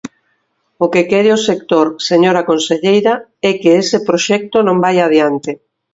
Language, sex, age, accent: Galician, female, 50-59, Oriental (común en zona oriental)